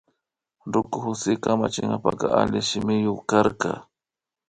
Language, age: Imbabura Highland Quichua, 30-39